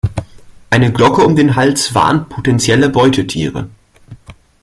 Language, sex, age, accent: German, male, under 19, Deutschland Deutsch